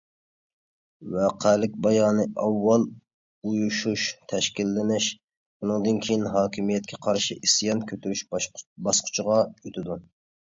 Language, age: Uyghur, 30-39